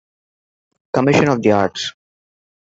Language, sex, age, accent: English, male, 19-29, India and South Asia (India, Pakistan, Sri Lanka)